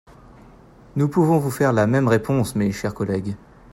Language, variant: French, Français de métropole